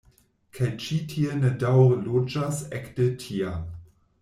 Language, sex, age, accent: Esperanto, male, 40-49, Internacia